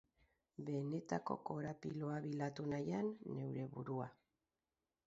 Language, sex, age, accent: Basque, female, 40-49, Mendebalekoa (Araba, Bizkaia, Gipuzkoako mendebaleko herri batzuk)